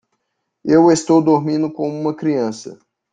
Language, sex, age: Portuguese, male, 40-49